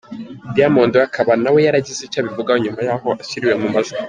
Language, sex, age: Kinyarwanda, male, 19-29